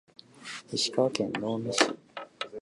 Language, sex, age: Japanese, male, 19-29